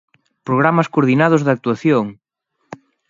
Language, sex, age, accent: Galician, male, 30-39, Normativo (estándar)